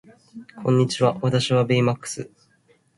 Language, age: Japanese, under 19